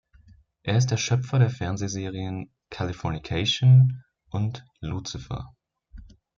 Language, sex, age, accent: German, male, 19-29, Deutschland Deutsch